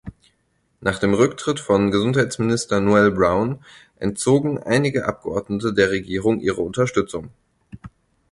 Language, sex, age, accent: German, male, 19-29, Deutschland Deutsch